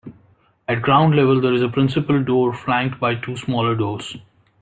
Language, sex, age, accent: English, male, 30-39, India and South Asia (India, Pakistan, Sri Lanka)